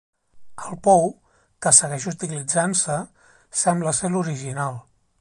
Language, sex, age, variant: Catalan, male, 40-49, Central